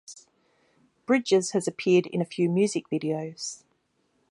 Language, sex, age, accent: English, female, 40-49, Australian English